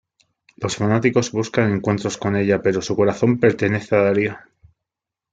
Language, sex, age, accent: Spanish, male, 30-39, España: Sur peninsular (Andalucia, Extremadura, Murcia)